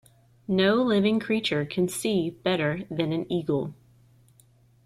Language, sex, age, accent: English, female, 30-39, United States English